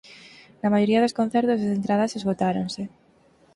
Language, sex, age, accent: Galician, female, 19-29, Central (gheada)